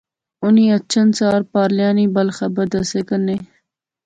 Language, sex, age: Pahari-Potwari, female, 19-29